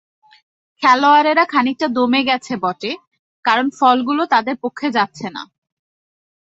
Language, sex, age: Bengali, female, 19-29